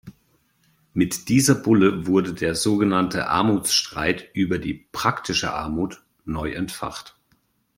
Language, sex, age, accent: German, male, 30-39, Deutschland Deutsch